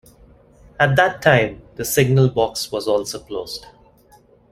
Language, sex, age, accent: English, male, 30-39, India and South Asia (India, Pakistan, Sri Lanka)